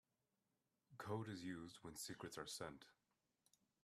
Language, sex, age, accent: English, male, 19-29, United States English